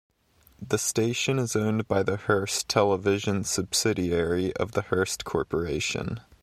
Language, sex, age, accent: English, male, 19-29, United States English